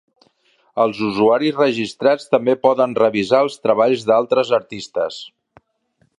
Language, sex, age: Catalan, male, 50-59